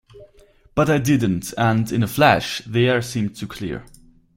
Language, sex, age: English, male, 19-29